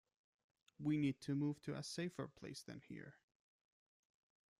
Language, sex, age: English, male, 19-29